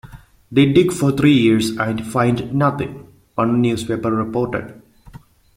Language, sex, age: English, male, 19-29